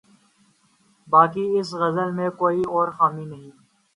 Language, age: Urdu, 19-29